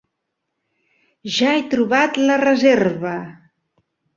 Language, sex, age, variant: Catalan, female, 50-59, Central